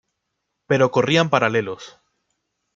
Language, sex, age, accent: Spanish, male, 19-29, Caribe: Cuba, Venezuela, Puerto Rico, República Dominicana, Panamá, Colombia caribeña, México caribeño, Costa del golfo de México